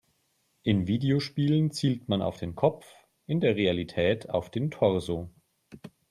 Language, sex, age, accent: German, male, 40-49, Deutschland Deutsch